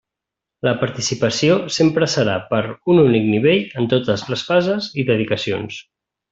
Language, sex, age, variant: Catalan, male, 30-39, Central